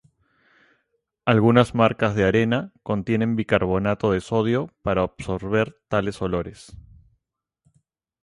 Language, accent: Spanish, Andino-Pacífico: Colombia, Perú, Ecuador, oeste de Bolivia y Venezuela andina